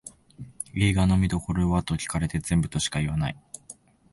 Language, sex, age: Japanese, male, 19-29